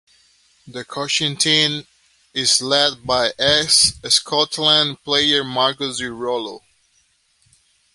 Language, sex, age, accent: English, male, 30-39, United States English